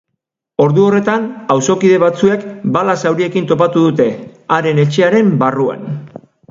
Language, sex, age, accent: Basque, male, 40-49, Erdialdekoa edo Nafarra (Gipuzkoa, Nafarroa)